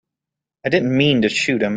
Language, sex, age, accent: English, male, 19-29, United States English